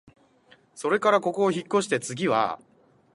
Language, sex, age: Japanese, male, 19-29